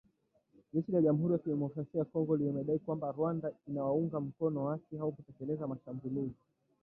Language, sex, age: Swahili, male, 19-29